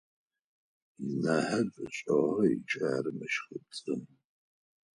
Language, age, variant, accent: Adyghe, 40-49, Адыгабзэ (Кирил, пстэумэ зэдыряе), Кıэмгуй (Çemguy)